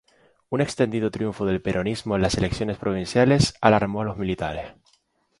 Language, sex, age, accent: Spanish, male, 19-29, España: Islas Canarias